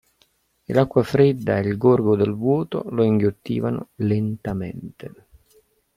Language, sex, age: Italian, male, 40-49